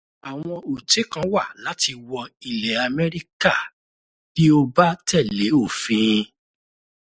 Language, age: Yoruba, 50-59